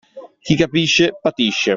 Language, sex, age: Italian, male, 19-29